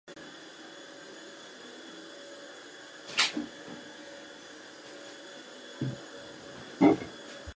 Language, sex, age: English, female, 19-29